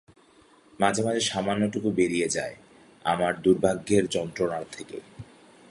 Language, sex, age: Bengali, male, 30-39